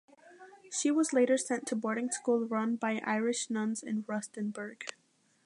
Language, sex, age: English, female, under 19